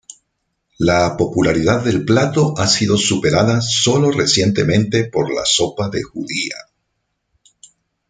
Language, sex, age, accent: Spanish, male, 50-59, Caribe: Cuba, Venezuela, Puerto Rico, República Dominicana, Panamá, Colombia caribeña, México caribeño, Costa del golfo de México